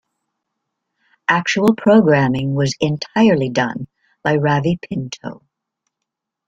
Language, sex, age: English, female, 60-69